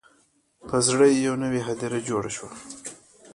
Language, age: Pashto, 19-29